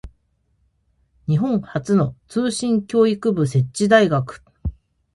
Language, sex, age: Japanese, female, 40-49